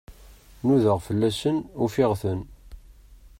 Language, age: Kabyle, 30-39